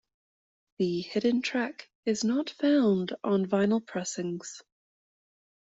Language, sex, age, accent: English, female, 30-39, Canadian English